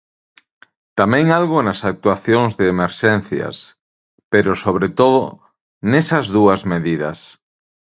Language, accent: Galician, Normativo (estándar)